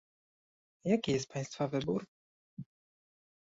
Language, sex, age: Polish, male, 19-29